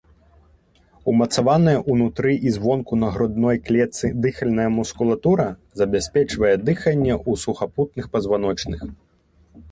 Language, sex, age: Belarusian, male, 19-29